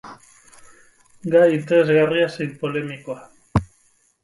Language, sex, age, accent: Basque, male, 30-39, Mendebalekoa (Araba, Bizkaia, Gipuzkoako mendebaleko herri batzuk)